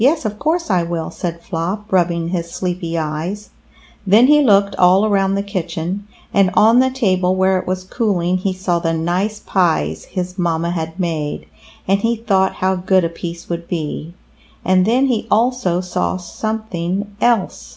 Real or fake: real